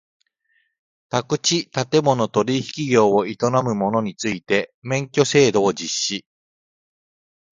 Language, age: Japanese, 50-59